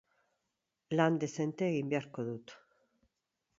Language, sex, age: Basque, female, 50-59